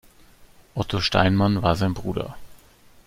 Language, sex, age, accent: German, male, 30-39, Deutschland Deutsch